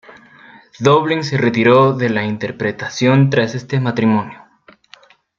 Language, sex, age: Spanish, male, 19-29